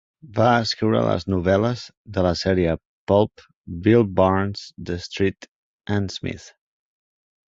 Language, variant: Catalan, Central